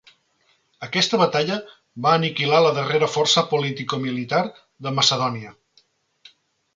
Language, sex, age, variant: Catalan, male, 40-49, Central